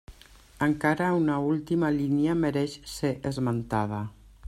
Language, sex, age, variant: Catalan, female, 60-69, Central